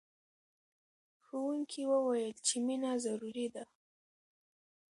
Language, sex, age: Pashto, female, under 19